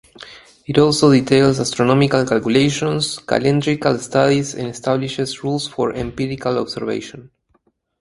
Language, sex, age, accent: English, male, 30-39, United States English